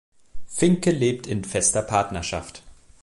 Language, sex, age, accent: German, male, 19-29, Deutschland Deutsch